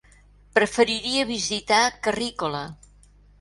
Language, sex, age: Catalan, female, 70-79